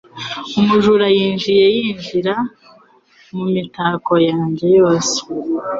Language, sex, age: Kinyarwanda, female, 19-29